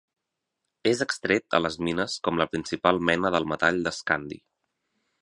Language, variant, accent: Catalan, Central, Empordanès; Oriental